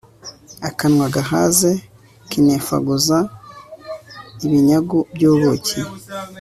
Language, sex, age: Kinyarwanda, female, 19-29